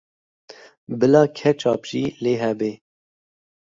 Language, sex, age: Kurdish, male, 30-39